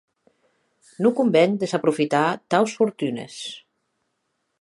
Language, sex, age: Occitan, female, 50-59